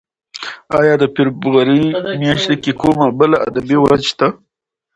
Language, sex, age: Pashto, male, 19-29